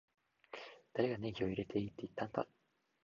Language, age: Japanese, 19-29